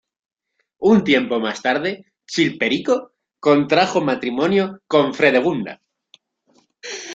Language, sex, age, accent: Spanish, female, 19-29, España: Centro-Sur peninsular (Madrid, Toledo, Castilla-La Mancha)